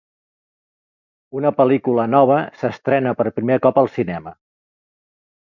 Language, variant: Catalan, Central